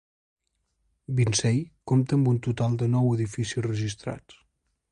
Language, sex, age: Catalan, male, 19-29